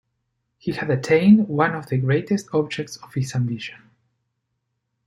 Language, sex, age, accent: English, male, 40-49, United States English